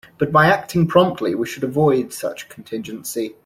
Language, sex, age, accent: English, male, 19-29, England English